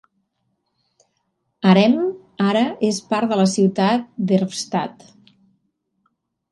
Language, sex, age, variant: Catalan, female, 50-59, Central